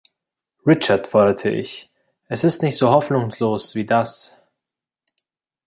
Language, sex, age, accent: German, male, 19-29, Deutschland Deutsch